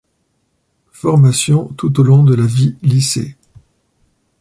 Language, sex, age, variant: French, male, 40-49, Français de métropole